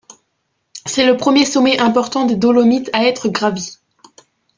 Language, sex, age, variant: French, female, 19-29, Français de métropole